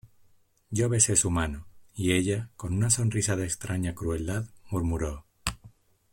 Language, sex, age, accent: Spanish, male, 50-59, España: Sur peninsular (Andalucia, Extremadura, Murcia)